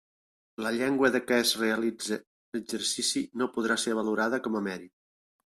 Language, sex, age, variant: Catalan, male, 50-59, Central